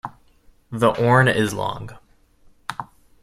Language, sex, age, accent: English, male, 19-29, United States English